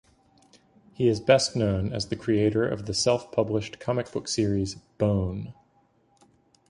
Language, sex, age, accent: English, male, 40-49, United States English